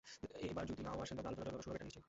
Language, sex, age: Bengali, male, 19-29